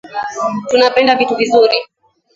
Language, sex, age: Swahili, female, 19-29